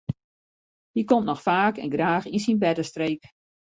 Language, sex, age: Western Frisian, female, 50-59